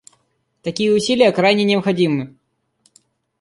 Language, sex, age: Russian, male, under 19